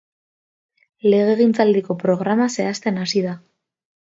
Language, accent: Basque, Mendebalekoa (Araba, Bizkaia, Gipuzkoako mendebaleko herri batzuk)